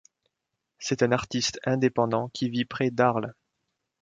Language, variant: French, Français de métropole